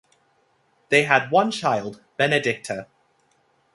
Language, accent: English, United States English